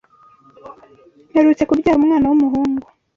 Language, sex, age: Kinyarwanda, female, 19-29